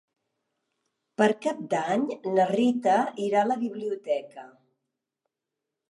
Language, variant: Catalan, Septentrional